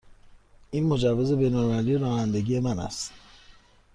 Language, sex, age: Persian, male, 30-39